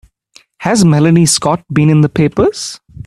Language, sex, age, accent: English, male, 19-29, India and South Asia (India, Pakistan, Sri Lanka)